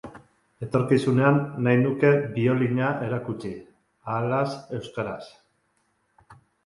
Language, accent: Basque, Mendebalekoa (Araba, Bizkaia, Gipuzkoako mendebaleko herri batzuk)